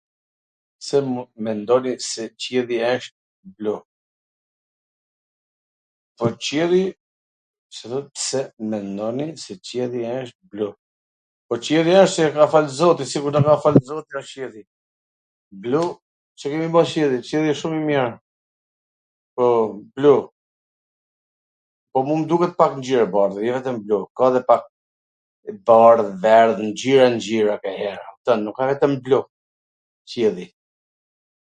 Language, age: Gheg Albanian, 50-59